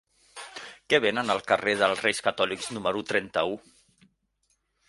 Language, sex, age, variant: Catalan, male, 40-49, Central